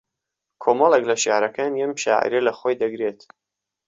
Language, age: Central Kurdish, 19-29